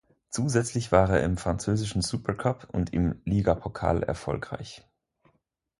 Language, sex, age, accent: German, male, 19-29, Schweizerdeutsch